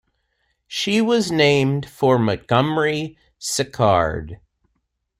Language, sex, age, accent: English, male, 40-49, United States English